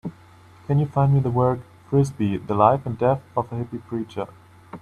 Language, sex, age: English, male, 19-29